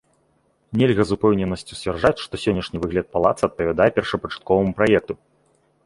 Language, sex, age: Belarusian, male, 30-39